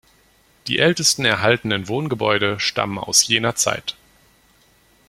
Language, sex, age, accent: German, male, 19-29, Deutschland Deutsch